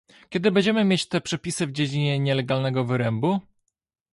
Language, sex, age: Polish, male, 19-29